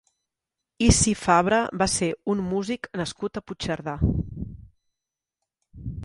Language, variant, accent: Catalan, Nord-Occidental, Lleidatà